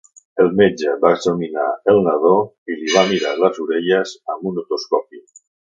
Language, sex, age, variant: Catalan, male, 70-79, Central